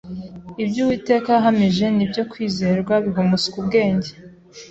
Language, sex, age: Kinyarwanda, female, 19-29